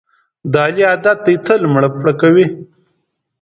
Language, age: Pashto, 19-29